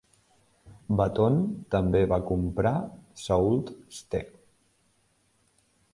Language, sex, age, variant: Catalan, male, 19-29, Septentrional